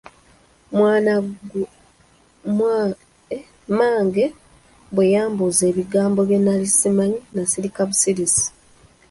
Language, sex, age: Ganda, female, 19-29